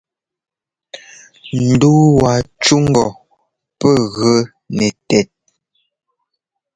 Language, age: Ngomba, 19-29